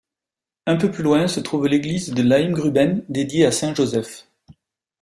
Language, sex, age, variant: French, male, 30-39, Français de métropole